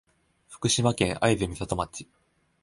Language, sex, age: Japanese, male, under 19